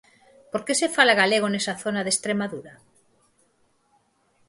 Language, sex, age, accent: Galician, female, 50-59, Normativo (estándar)